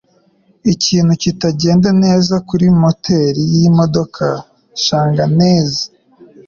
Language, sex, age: Kinyarwanda, male, under 19